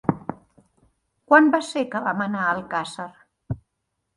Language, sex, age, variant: Catalan, female, 50-59, Central